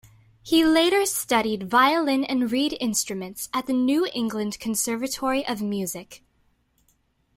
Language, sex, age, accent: English, female, under 19, United States English